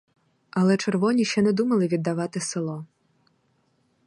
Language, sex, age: Ukrainian, female, 19-29